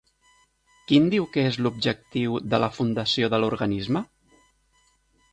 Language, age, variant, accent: Catalan, 50-59, Central, central